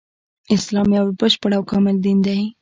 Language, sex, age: Pashto, female, under 19